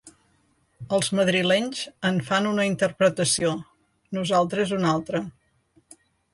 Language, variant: Catalan, Central